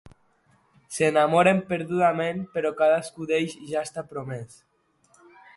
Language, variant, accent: Catalan, Nord-Occidental, nord-occidental